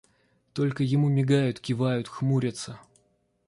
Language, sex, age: Russian, male, 30-39